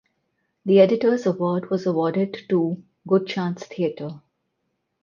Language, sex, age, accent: English, female, 40-49, India and South Asia (India, Pakistan, Sri Lanka)